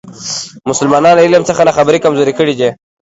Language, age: Pashto, 19-29